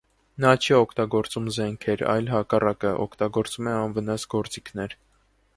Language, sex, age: Armenian, male, 19-29